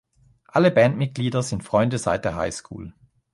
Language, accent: German, Schweizerdeutsch